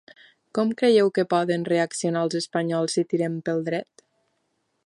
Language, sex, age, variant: Catalan, female, 19-29, Nord-Occidental